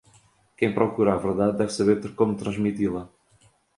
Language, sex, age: Portuguese, male, 40-49